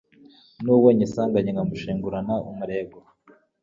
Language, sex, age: Kinyarwanda, male, 19-29